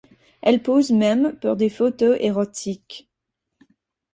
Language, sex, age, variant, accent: French, female, 19-29, Français d'Amérique du Nord, Français des États-Unis